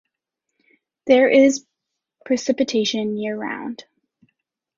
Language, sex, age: English, female, 19-29